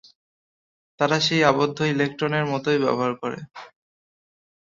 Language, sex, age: Bengali, male, 19-29